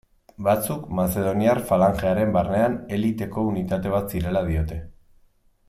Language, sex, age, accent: Basque, male, 30-39, Mendebalekoa (Araba, Bizkaia, Gipuzkoako mendebaleko herri batzuk)